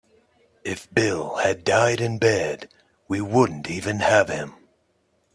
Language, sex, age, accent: English, male, 19-29, United States English